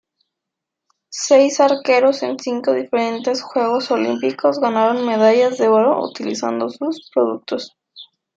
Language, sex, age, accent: Spanish, female, 19-29, México